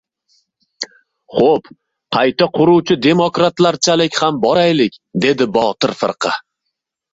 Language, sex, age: Uzbek, male, 19-29